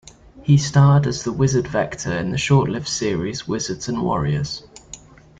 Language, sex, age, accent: English, male, 19-29, England English